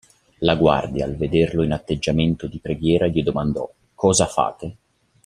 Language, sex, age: Italian, male, 30-39